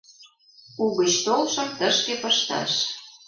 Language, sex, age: Mari, female, 40-49